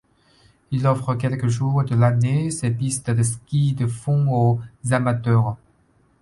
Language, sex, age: French, male, 19-29